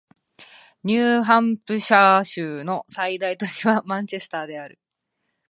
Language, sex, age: Japanese, female, 19-29